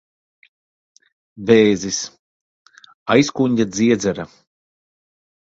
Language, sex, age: Latvian, male, 30-39